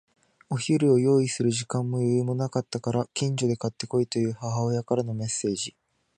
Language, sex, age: Japanese, male, 19-29